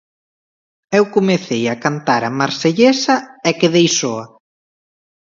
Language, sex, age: Galician, male, 19-29